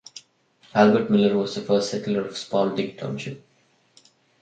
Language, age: English, 19-29